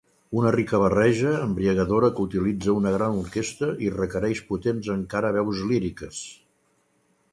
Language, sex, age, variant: Catalan, male, 70-79, Central